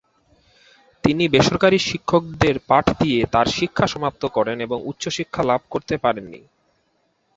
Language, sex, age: Bengali, male, 19-29